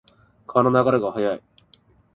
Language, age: Japanese, 19-29